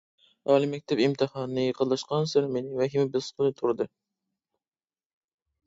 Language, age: Uyghur, 19-29